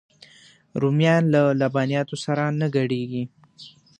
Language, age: Pashto, 19-29